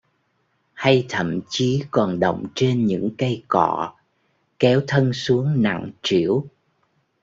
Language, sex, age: Vietnamese, male, 60-69